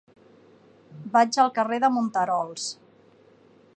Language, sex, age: Catalan, female, 40-49